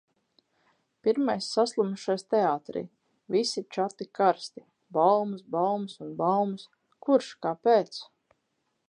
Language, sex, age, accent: Latvian, female, 30-39, bez akcenta